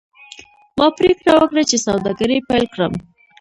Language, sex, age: Pashto, female, 19-29